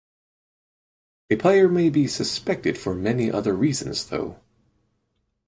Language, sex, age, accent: English, male, 19-29, United States English